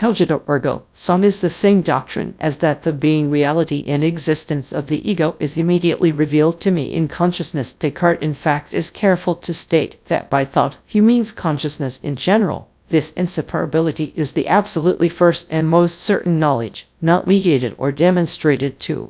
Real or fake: fake